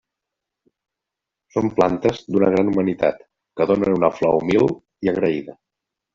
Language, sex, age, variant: Catalan, male, 50-59, Central